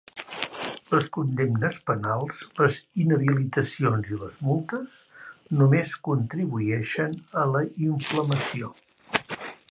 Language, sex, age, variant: Catalan, male, 60-69, Central